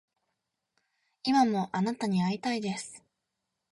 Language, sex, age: Japanese, female, 19-29